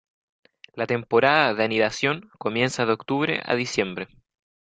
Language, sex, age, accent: Spanish, male, under 19, Chileno: Chile, Cuyo